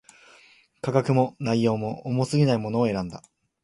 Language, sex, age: Japanese, male, 19-29